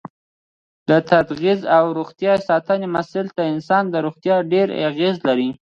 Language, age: Pashto, under 19